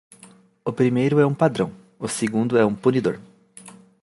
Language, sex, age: Portuguese, male, 19-29